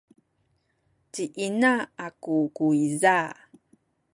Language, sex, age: Sakizaya, female, 30-39